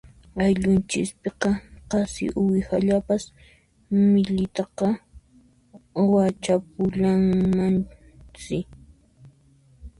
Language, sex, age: Puno Quechua, female, 19-29